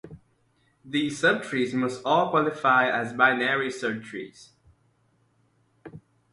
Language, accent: English, United States English